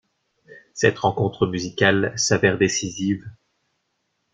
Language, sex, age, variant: French, male, 19-29, Français de métropole